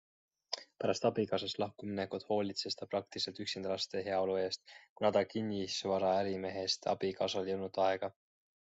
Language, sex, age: Estonian, male, 19-29